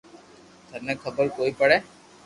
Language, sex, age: Loarki, female, under 19